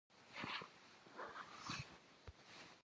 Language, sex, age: Kabardian, female, 40-49